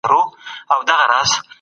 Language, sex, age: Pashto, female, 19-29